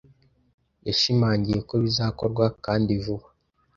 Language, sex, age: Kinyarwanda, male, under 19